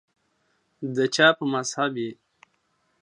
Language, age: Pashto, 19-29